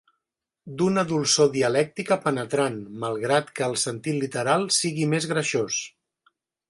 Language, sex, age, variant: Catalan, male, 50-59, Central